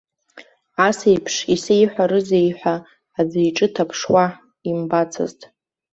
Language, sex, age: Abkhazian, female, under 19